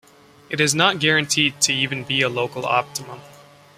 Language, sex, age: English, male, 19-29